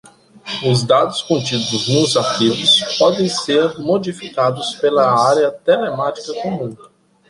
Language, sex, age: Portuguese, male, 40-49